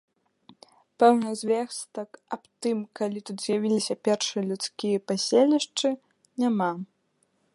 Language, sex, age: Belarusian, female, 19-29